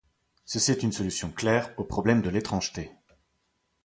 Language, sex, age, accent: French, male, 30-39, Français de Belgique